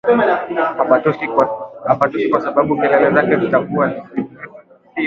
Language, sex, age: Swahili, male, 19-29